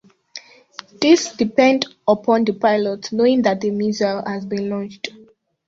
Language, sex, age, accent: English, female, under 19, Southern African (South Africa, Zimbabwe, Namibia)